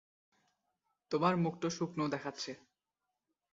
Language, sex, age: Bengali, male, 19-29